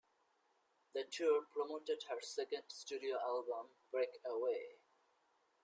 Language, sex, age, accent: English, male, 19-29, United States English